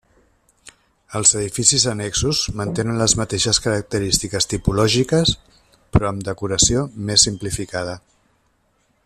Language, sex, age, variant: Catalan, male, 50-59, Central